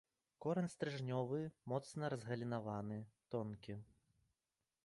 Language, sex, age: Belarusian, male, 19-29